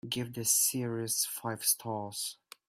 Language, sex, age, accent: English, male, 19-29, England English